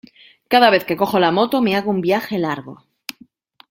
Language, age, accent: Spanish, 30-39, España: Norte peninsular (Asturias, Castilla y León, Cantabria, País Vasco, Navarra, Aragón, La Rioja, Guadalajara, Cuenca)